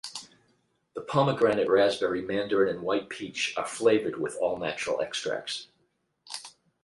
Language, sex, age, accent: English, male, 50-59, United States English